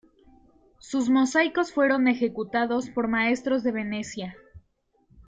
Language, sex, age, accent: Spanish, female, 19-29, México